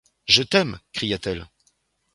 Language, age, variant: French, 40-49, Français de métropole